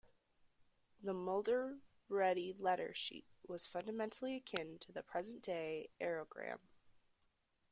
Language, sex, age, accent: English, female, under 19, United States English